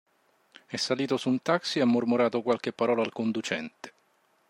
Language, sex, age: Italian, male, 40-49